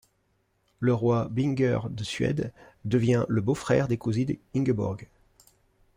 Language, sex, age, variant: French, male, 40-49, Français de métropole